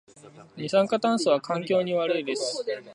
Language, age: Japanese, under 19